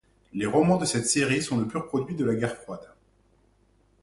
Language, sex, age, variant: French, male, 40-49, Français de métropole